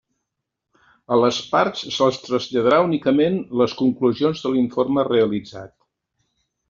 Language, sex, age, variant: Catalan, male, 70-79, Central